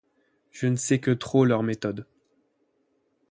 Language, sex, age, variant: French, male, 19-29, Français de métropole